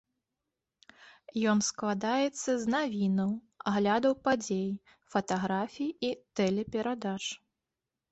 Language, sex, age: Belarusian, female, 30-39